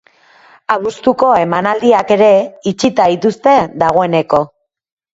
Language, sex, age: Basque, female, 30-39